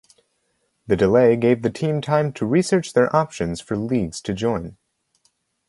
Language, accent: English, United States English